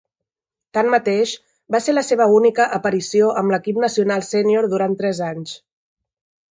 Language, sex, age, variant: Catalan, female, 40-49, Central